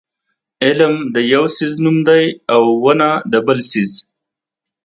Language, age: Pashto, 30-39